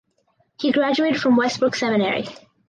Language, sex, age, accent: English, female, under 19, United States English